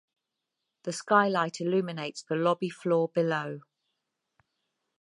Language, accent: English, England English